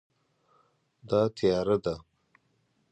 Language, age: Pashto, 19-29